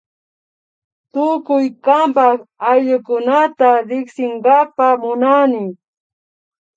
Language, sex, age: Imbabura Highland Quichua, female, 30-39